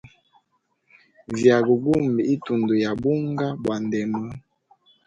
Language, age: Hemba, 19-29